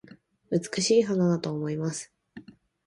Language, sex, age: Japanese, female, 19-29